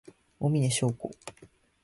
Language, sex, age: Japanese, male, 19-29